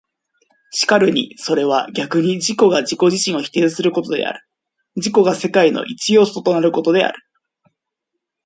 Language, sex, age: Japanese, male, 19-29